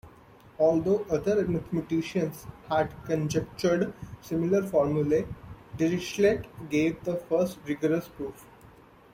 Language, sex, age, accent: English, male, 19-29, India and South Asia (India, Pakistan, Sri Lanka)